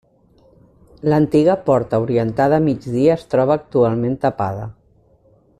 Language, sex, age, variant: Catalan, female, 50-59, Central